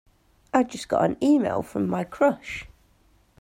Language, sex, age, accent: English, female, 30-39, England English